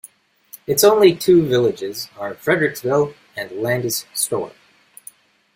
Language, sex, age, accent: English, male, 19-29, United States English